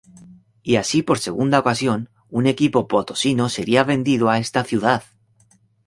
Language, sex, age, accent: Spanish, male, 30-39, España: Centro-Sur peninsular (Madrid, Toledo, Castilla-La Mancha)